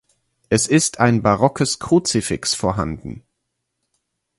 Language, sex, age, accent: German, male, 30-39, Deutschland Deutsch